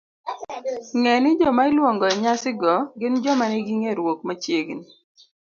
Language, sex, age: Luo (Kenya and Tanzania), female, 30-39